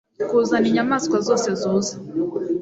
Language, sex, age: Kinyarwanda, female, 19-29